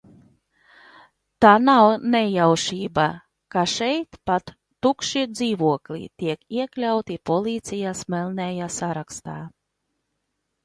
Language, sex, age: Latvian, female, 40-49